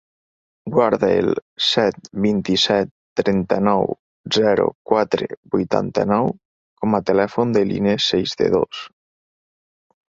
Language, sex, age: Catalan, male, 19-29